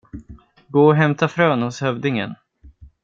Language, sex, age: Swedish, male, 19-29